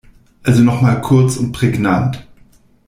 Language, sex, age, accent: German, male, 40-49, Deutschland Deutsch